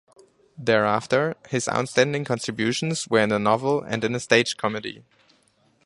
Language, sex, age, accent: English, male, 19-29, German English